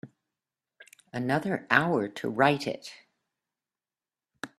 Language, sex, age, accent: English, female, 70-79, United States English